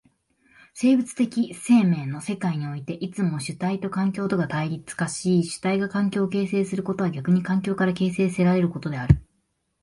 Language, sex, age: Japanese, female, 19-29